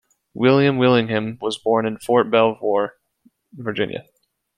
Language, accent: English, United States English